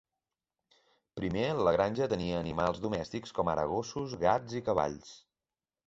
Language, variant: Catalan, Central